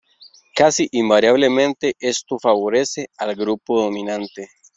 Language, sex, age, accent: Spanish, male, 30-39, América central